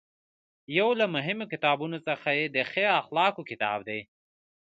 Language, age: Pashto, 19-29